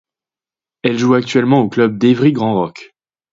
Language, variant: French, Français de métropole